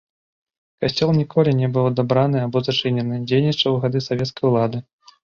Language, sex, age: Belarusian, male, 19-29